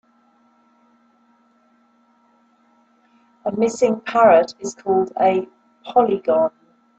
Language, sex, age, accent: English, female, 50-59, England English